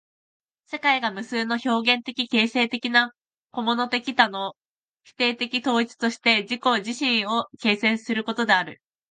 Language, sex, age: Japanese, female, under 19